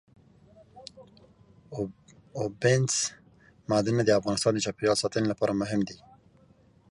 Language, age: Pashto, 19-29